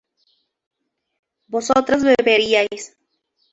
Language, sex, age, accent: Spanish, female, 19-29, Andino-Pacífico: Colombia, Perú, Ecuador, oeste de Bolivia y Venezuela andina